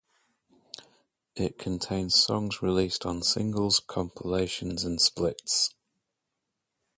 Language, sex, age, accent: English, male, 30-39, England English